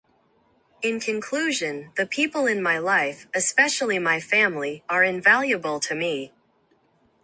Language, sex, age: English, female, 19-29